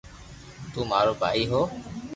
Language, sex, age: Loarki, female, under 19